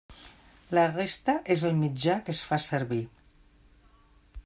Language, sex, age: Catalan, female, 60-69